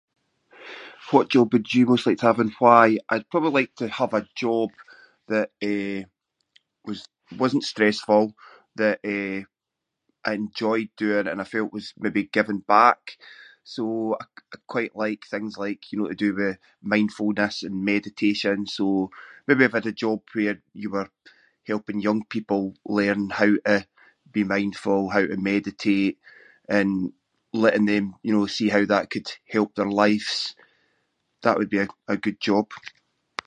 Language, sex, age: Scots, male, 40-49